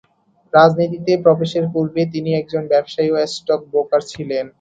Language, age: Bengali, 19-29